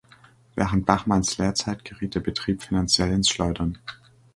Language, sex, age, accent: German, male, under 19, Deutschland Deutsch